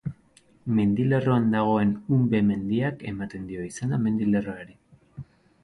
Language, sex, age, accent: Basque, male, 30-39, Mendebalekoa (Araba, Bizkaia, Gipuzkoako mendebaleko herri batzuk)